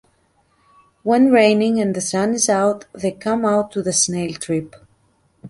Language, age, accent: English, 30-39, United States English